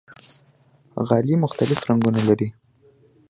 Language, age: Pashto, under 19